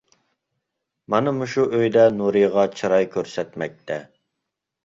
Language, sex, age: Uyghur, male, 19-29